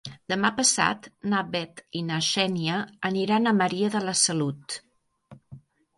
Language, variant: Catalan, Septentrional